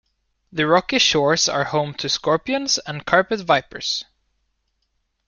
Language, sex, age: English, male, 19-29